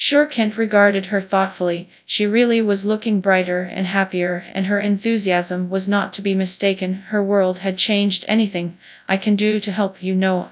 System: TTS, FastPitch